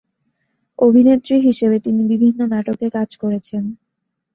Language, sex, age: Bengali, female, under 19